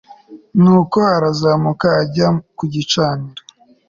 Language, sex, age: Kinyarwanda, male, 19-29